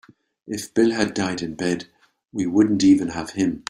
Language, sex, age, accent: English, male, 60-69, Irish English